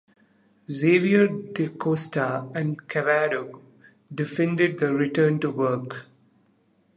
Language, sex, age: English, male, 30-39